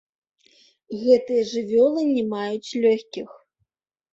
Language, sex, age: Belarusian, female, 30-39